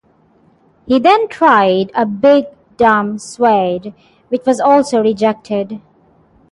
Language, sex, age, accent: English, female, 19-29, United States English; England English; India and South Asia (India, Pakistan, Sri Lanka)